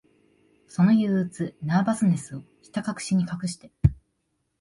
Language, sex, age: Japanese, female, 19-29